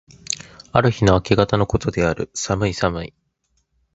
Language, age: Japanese, 19-29